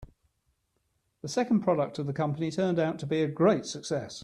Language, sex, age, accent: English, male, 60-69, England English